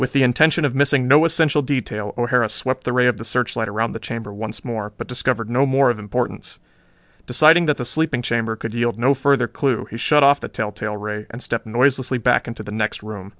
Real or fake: real